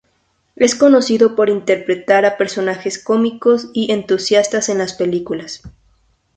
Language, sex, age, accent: Spanish, female, 19-29, México